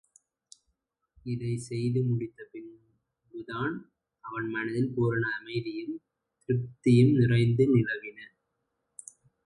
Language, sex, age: Tamil, male, 19-29